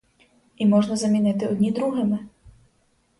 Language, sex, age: Ukrainian, female, 19-29